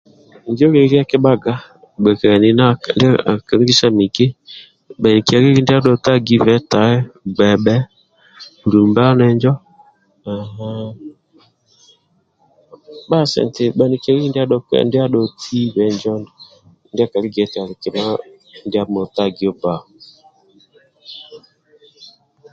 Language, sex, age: Amba (Uganda), male, 30-39